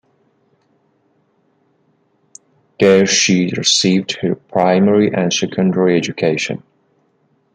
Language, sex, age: English, male, 30-39